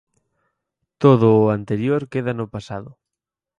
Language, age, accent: Galician, under 19, Normativo (estándar)